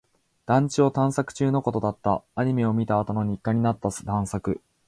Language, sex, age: Japanese, male, 19-29